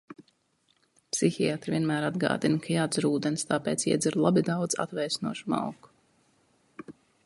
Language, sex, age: Latvian, female, 19-29